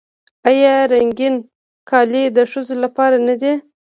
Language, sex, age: Pashto, female, 19-29